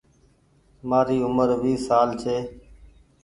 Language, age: Goaria, 30-39